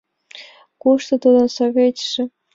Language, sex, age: Mari, female, under 19